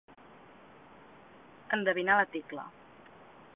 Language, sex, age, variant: Catalan, female, 40-49, Central